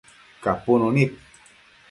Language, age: Matsés, 19-29